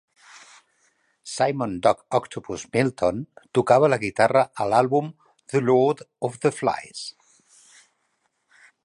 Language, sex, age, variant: Catalan, male, 50-59, Central